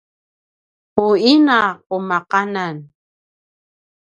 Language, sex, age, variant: Paiwan, female, 50-59, pinayuanan a kinaikacedasan (東排灣語)